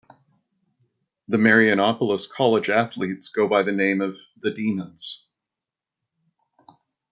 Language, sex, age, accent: English, male, 40-49, Canadian English